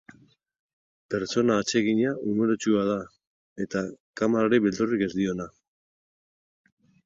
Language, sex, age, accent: Basque, male, 60-69, Mendebalekoa (Araba, Bizkaia, Gipuzkoako mendebaleko herri batzuk)